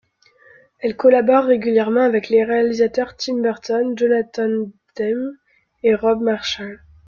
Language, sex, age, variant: French, female, 19-29, Français de métropole